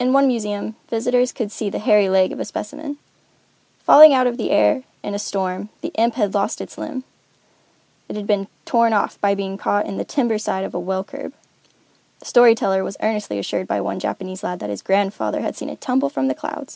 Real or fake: real